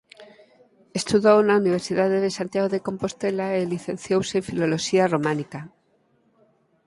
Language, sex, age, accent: Galician, female, 50-59, Normativo (estándar)